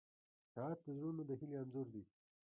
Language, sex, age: Pashto, male, 30-39